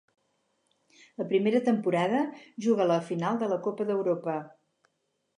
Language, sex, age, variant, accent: Catalan, female, 60-69, Central, Català central